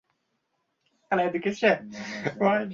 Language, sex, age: Uzbek, male, 19-29